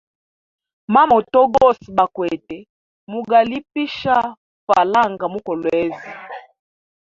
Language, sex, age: Hemba, female, 19-29